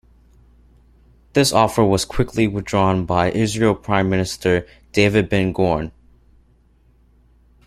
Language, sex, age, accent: English, male, under 19, United States English